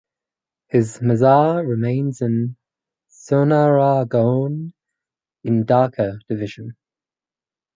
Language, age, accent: English, under 19, Australian English